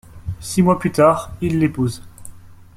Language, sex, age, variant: French, male, 19-29, Français de métropole